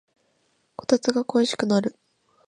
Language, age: Japanese, under 19